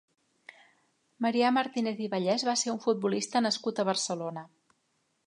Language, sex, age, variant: Catalan, female, 50-59, Central